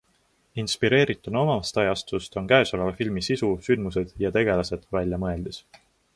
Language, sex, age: Estonian, male, 19-29